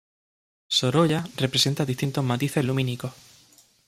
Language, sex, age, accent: Spanish, male, 19-29, España: Sur peninsular (Andalucia, Extremadura, Murcia)